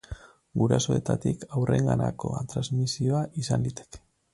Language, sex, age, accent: Basque, male, 30-39, Mendebalekoa (Araba, Bizkaia, Gipuzkoako mendebaleko herri batzuk)